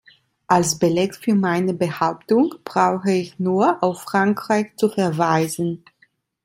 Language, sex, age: German, female, 30-39